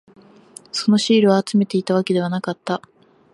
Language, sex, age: Japanese, female, under 19